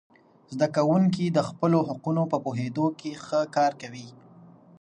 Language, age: Pashto, 19-29